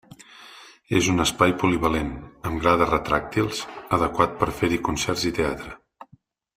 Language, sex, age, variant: Catalan, male, 40-49, Central